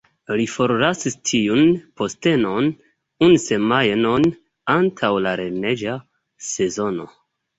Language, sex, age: Esperanto, male, 19-29